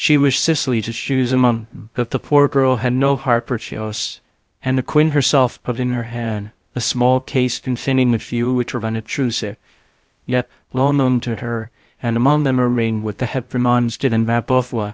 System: TTS, VITS